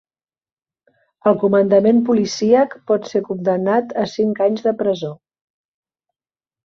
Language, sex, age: Catalan, female, 50-59